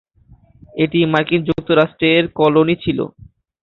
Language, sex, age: Bengali, male, under 19